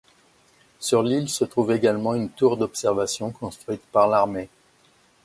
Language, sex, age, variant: French, male, 60-69, Français de métropole